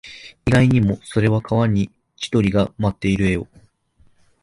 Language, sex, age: Japanese, male, 19-29